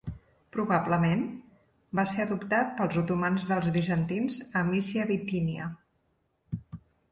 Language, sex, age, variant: Catalan, female, 40-49, Central